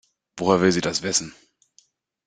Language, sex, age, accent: German, male, 30-39, Deutschland Deutsch